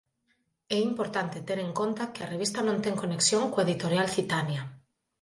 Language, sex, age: Galician, female, 19-29